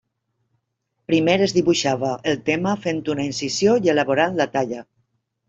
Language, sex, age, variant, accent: Catalan, female, 50-59, Valencià meridional, valencià